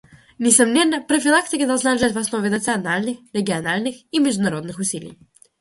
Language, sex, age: Russian, female, under 19